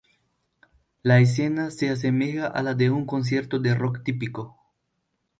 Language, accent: Spanish, México